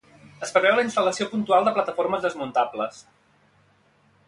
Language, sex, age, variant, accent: Catalan, male, 30-39, Central, central